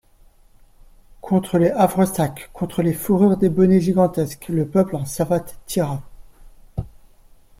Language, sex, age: French, male, 40-49